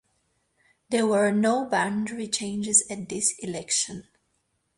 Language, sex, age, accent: English, female, 30-39, England English